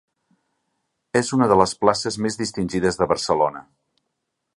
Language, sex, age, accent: Catalan, male, 40-49, gironí